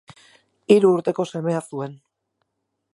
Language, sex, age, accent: Basque, female, 40-49, Erdialdekoa edo Nafarra (Gipuzkoa, Nafarroa)